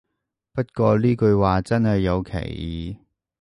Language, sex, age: Cantonese, male, 30-39